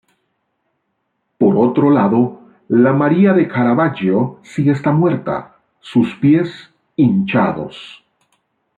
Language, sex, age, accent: Spanish, male, 50-59, América central